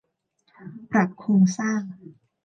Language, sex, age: Thai, female, 19-29